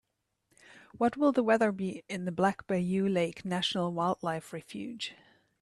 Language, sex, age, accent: English, female, 40-49, United States English